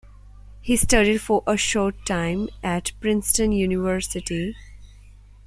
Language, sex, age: English, female, 19-29